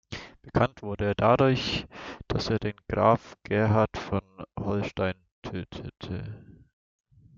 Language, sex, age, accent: German, male, 19-29, Deutschland Deutsch